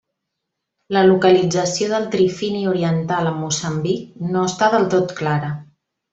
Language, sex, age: Catalan, female, 40-49